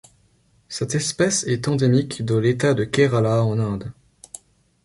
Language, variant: French, Français de métropole